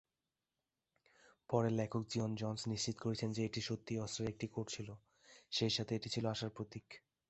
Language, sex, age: Bengali, male, 19-29